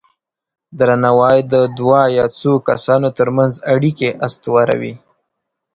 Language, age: Pashto, 19-29